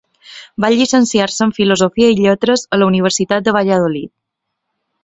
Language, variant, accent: Catalan, Balear, mallorquí